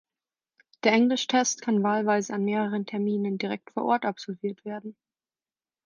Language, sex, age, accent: German, female, 19-29, Deutschland Deutsch